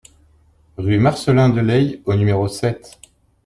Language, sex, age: French, male, 30-39